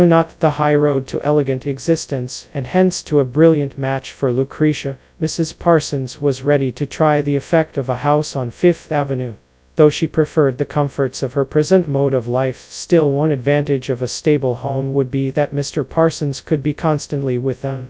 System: TTS, FastPitch